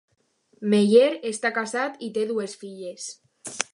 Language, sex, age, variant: Catalan, female, under 19, Alacantí